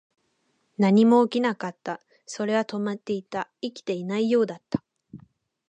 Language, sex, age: Japanese, female, 19-29